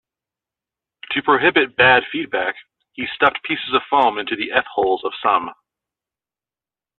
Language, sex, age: English, male, 40-49